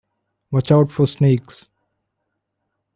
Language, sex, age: English, male, 19-29